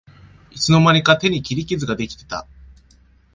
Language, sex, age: Japanese, male, 19-29